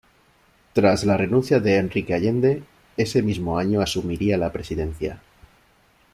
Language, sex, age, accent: Spanish, male, 30-39, España: Sur peninsular (Andalucia, Extremadura, Murcia)